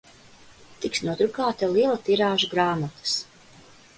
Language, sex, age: Latvian, female, 50-59